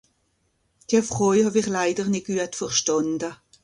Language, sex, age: Swiss German, female, 50-59